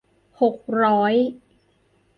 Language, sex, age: Thai, female, 19-29